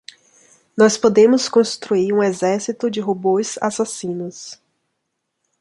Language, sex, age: Portuguese, female, 40-49